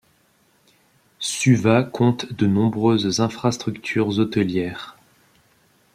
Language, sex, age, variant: French, male, 19-29, Français de métropole